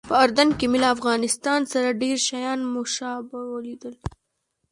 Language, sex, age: Pashto, female, under 19